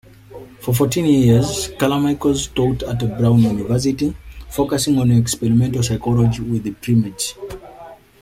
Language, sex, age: English, male, 19-29